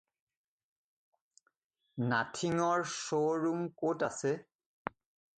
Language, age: Assamese, 40-49